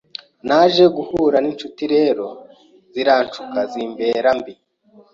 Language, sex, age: Kinyarwanda, male, 19-29